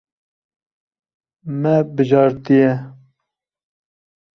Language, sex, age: Kurdish, male, 30-39